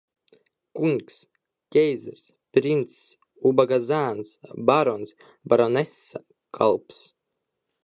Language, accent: Latvian, Latgaliešu